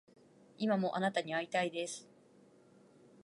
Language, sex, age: Japanese, female, 19-29